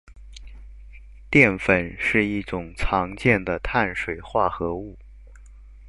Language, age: Chinese, 19-29